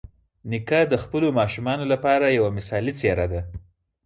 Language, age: Pashto, 19-29